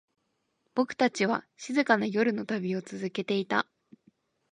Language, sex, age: Japanese, female, 19-29